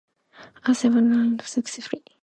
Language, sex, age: English, female, 19-29